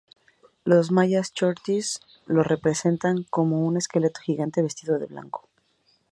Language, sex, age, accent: Spanish, female, 19-29, México